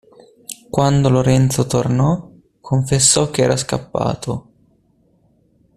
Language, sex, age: Italian, male, 19-29